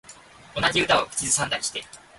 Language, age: Japanese, 19-29